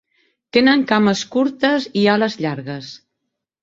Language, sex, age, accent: Catalan, female, 50-59, balear; central